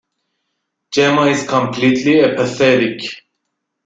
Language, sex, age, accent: English, male, 30-39, United States English